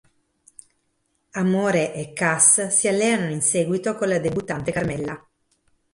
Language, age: Italian, 40-49